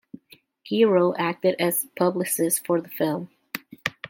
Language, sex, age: English, female, 19-29